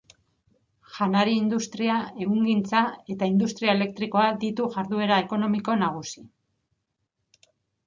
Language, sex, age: Basque, female, 50-59